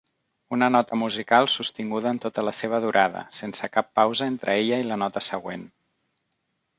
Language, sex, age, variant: Catalan, male, 40-49, Central